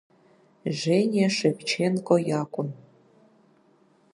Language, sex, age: Abkhazian, female, 19-29